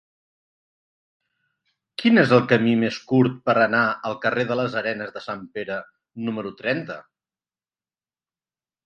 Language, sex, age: Catalan, male, 50-59